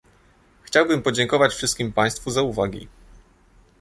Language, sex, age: Polish, male, 19-29